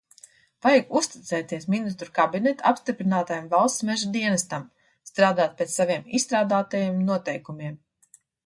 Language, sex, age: Latvian, female, 30-39